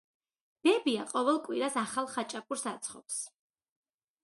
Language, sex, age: Georgian, female, 30-39